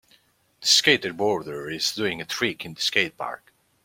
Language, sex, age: English, male, 30-39